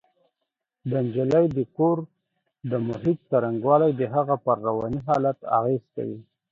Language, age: Pashto, 40-49